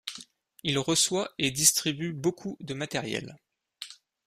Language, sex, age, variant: French, male, 19-29, Français de métropole